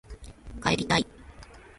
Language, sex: Japanese, female